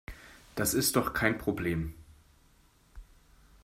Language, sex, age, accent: German, male, 40-49, Deutschland Deutsch